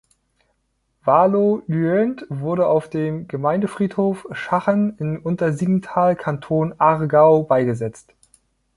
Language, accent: German, Deutschland Deutsch